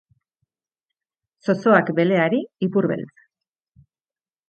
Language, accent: Basque, Erdialdekoa edo Nafarra (Gipuzkoa, Nafarroa)